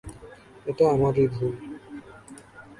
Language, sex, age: Bengali, male, 19-29